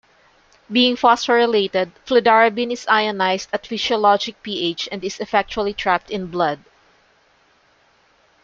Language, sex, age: English, female, 50-59